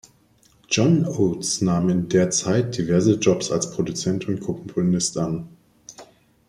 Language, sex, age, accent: German, male, 30-39, Deutschland Deutsch